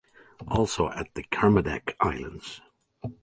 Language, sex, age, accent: English, male, 40-49, United States English